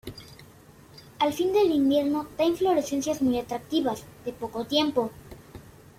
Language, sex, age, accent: Spanish, male, under 19, México